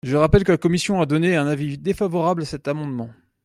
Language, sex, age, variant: French, male, 40-49, Français de métropole